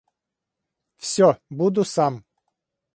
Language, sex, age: Russian, male, 50-59